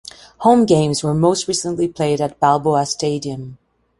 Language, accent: English, Canadian English